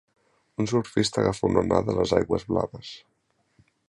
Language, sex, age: Catalan, male, 19-29